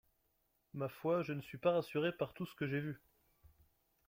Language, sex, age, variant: French, male, 19-29, Français de métropole